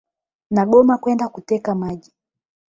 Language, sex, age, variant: Swahili, female, 19-29, Kiswahili cha Bara ya Tanzania